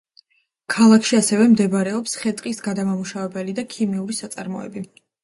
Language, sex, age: Georgian, female, 19-29